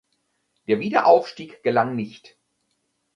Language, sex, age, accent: German, male, 50-59, Deutschland Deutsch